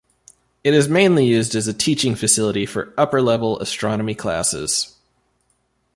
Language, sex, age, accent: English, male, 19-29, United States English